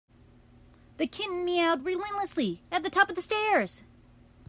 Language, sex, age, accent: English, female, 30-39, United States English